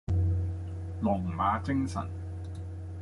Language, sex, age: Cantonese, male, 30-39